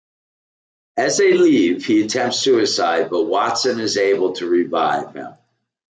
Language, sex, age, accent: English, male, 60-69, United States English